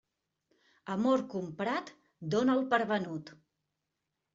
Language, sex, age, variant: Catalan, female, 40-49, Central